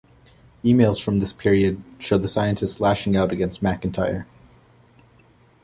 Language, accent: English, Canadian English